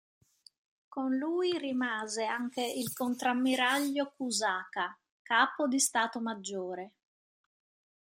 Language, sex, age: Italian, female, 40-49